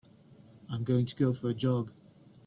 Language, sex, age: English, male, 30-39